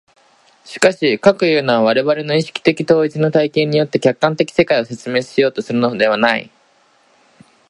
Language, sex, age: Japanese, male, under 19